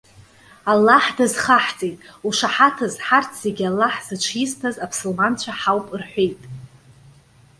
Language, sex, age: Abkhazian, female, 30-39